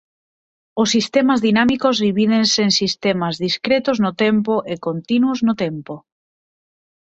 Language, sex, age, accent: Galician, female, 19-29, Normativo (estándar)